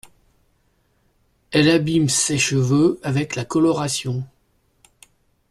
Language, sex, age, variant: French, male, 60-69, Français de métropole